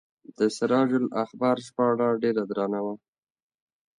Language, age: Pashto, 30-39